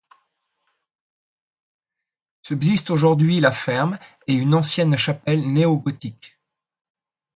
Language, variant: French, Français de métropole